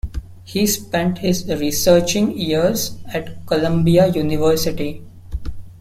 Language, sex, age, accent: English, male, 19-29, India and South Asia (India, Pakistan, Sri Lanka)